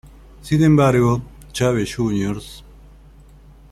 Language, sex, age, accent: Spanish, male, 40-49, Rioplatense: Argentina, Uruguay, este de Bolivia, Paraguay